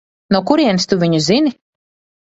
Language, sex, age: Latvian, female, 19-29